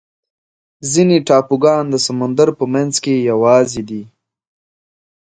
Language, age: Pashto, 19-29